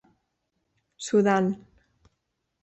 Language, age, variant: Catalan, 30-39, Balear